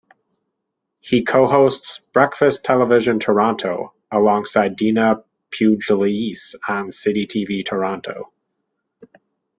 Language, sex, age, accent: English, male, 30-39, United States English